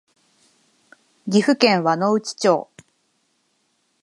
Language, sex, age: Japanese, female, 30-39